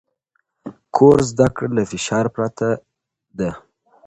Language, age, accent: Pashto, 19-29, معیاري پښتو